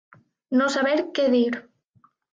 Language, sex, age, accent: Catalan, female, 19-29, valencià